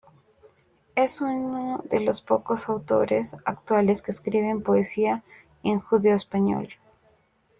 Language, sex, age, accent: Spanish, female, 19-29, Andino-Pacífico: Colombia, Perú, Ecuador, oeste de Bolivia y Venezuela andina